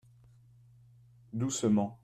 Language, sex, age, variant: French, male, 40-49, Français de métropole